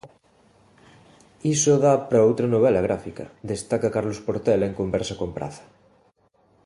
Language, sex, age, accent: Galician, male, 30-39, Central (gheada)